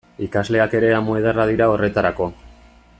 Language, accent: Basque, Erdialdekoa edo Nafarra (Gipuzkoa, Nafarroa)